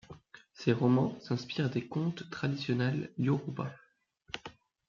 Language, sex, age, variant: French, male, under 19, Français de métropole